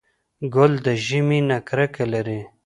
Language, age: Pashto, 30-39